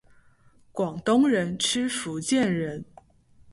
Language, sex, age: Chinese, female, 19-29